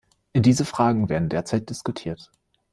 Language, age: German, 30-39